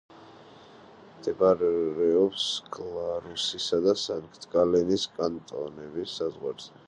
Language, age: Georgian, 19-29